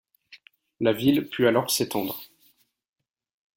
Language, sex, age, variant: French, male, 19-29, Français de métropole